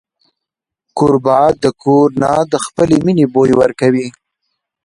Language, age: Pashto, 30-39